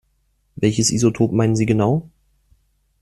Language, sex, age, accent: German, male, 19-29, Deutschland Deutsch